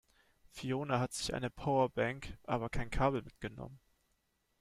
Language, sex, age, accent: German, male, 19-29, Deutschland Deutsch